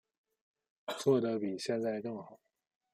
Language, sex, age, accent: Chinese, male, 19-29, 出生地：河南省